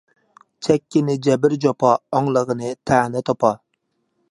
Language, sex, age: Uyghur, male, 30-39